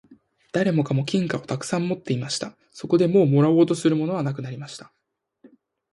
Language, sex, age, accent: Japanese, male, 19-29, 標準語